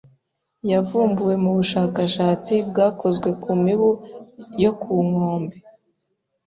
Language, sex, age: Kinyarwanda, female, 19-29